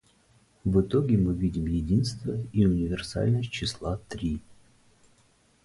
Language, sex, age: Russian, male, 40-49